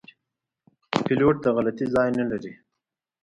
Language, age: Pashto, 19-29